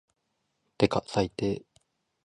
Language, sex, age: Japanese, male, 19-29